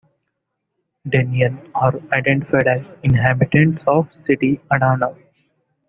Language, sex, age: English, male, 19-29